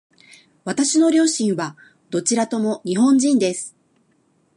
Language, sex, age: Japanese, female, 50-59